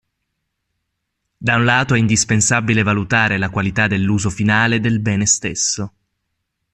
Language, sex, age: Italian, male, 30-39